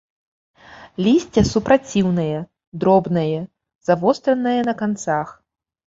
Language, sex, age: Belarusian, female, 30-39